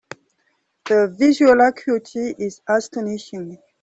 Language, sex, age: English, female, 50-59